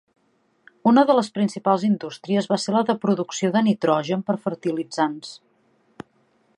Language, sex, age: Catalan, female, 40-49